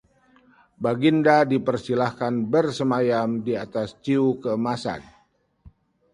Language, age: Indonesian, 50-59